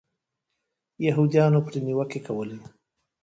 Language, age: Pashto, 40-49